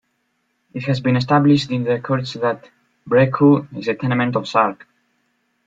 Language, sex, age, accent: English, male, 19-29, United States English